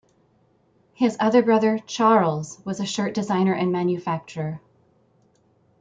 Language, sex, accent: English, female, Canadian English